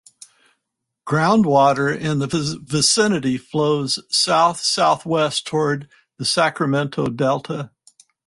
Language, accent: English, United States English